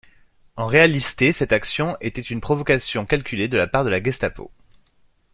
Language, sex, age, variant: French, male, 30-39, Français de métropole